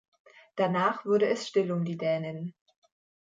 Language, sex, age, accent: German, female, 19-29, Deutschland Deutsch